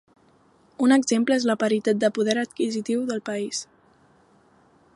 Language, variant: Catalan, Central